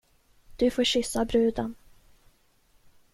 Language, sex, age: Swedish, female, 19-29